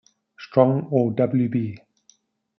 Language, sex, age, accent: English, male, 40-49, Southern African (South Africa, Zimbabwe, Namibia)